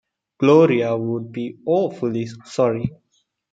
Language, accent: English, India and South Asia (India, Pakistan, Sri Lanka)